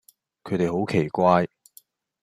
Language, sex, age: Cantonese, male, 40-49